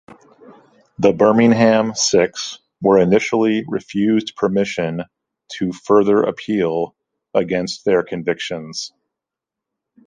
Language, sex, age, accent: English, male, 40-49, United States English